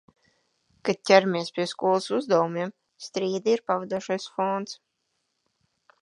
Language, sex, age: Latvian, female, 30-39